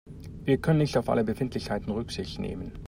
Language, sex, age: German, male, 40-49